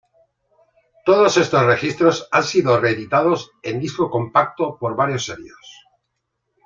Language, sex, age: Spanish, male, 50-59